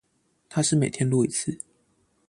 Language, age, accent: Chinese, 19-29, 出生地：彰化縣